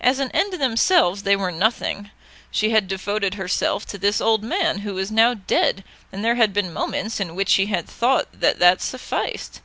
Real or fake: real